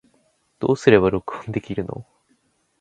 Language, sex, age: Japanese, male, 19-29